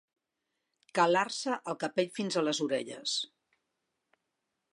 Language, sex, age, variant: Catalan, female, 60-69, Central